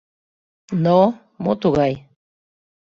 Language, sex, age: Mari, female, 40-49